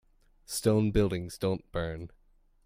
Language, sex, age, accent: English, male, under 19, United States English